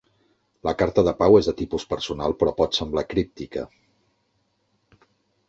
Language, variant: Catalan, Central